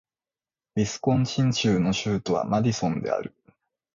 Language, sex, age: Japanese, male, 19-29